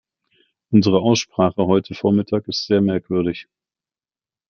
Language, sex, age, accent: German, male, 40-49, Deutschland Deutsch